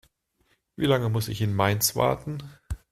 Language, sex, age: German, male, 40-49